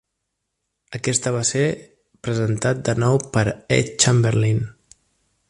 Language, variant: Catalan, Central